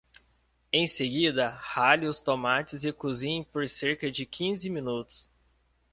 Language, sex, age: Portuguese, male, 19-29